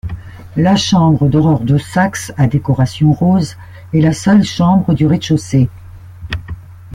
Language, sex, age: French, female, 60-69